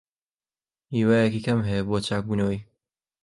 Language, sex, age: Central Kurdish, male, 19-29